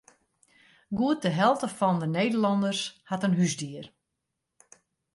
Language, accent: Western Frisian, Klaaifrysk